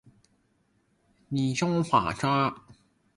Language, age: Cantonese, 19-29